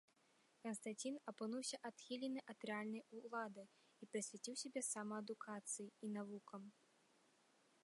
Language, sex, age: Belarusian, female, 19-29